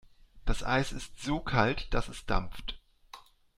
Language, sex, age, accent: German, male, 40-49, Deutschland Deutsch